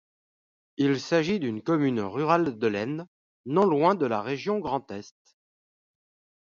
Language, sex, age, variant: French, male, 40-49, Français de métropole